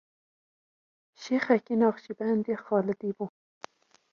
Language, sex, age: Kurdish, female, 19-29